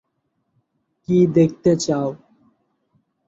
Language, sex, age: Bengali, male, under 19